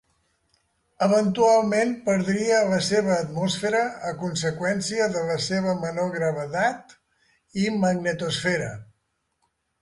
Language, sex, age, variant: Catalan, male, 70-79, Central